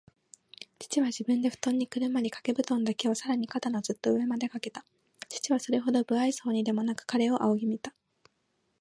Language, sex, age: Japanese, female, 19-29